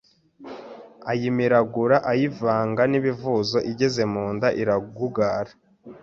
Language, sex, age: Kinyarwanda, male, 19-29